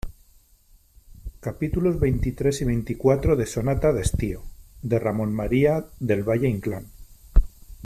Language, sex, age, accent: Spanish, male, 30-39, España: Norte peninsular (Asturias, Castilla y León, Cantabria, País Vasco, Navarra, Aragón, La Rioja, Guadalajara, Cuenca)